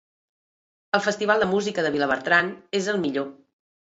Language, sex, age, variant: Catalan, female, 40-49, Central